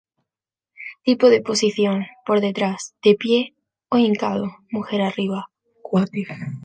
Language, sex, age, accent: Spanish, female, under 19, España: Sur peninsular (Andalucia, Extremadura, Murcia)